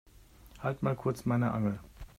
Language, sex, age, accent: German, male, 50-59, Deutschland Deutsch